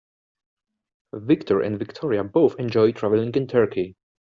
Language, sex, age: English, male, 19-29